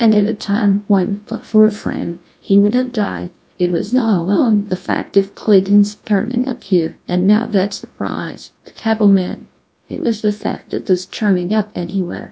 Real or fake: fake